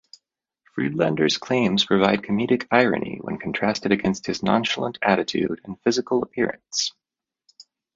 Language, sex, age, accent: English, male, 30-39, United States English